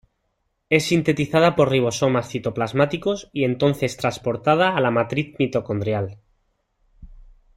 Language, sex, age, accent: Spanish, male, 30-39, España: Sur peninsular (Andalucia, Extremadura, Murcia)